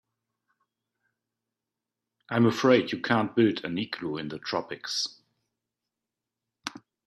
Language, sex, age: English, male, 40-49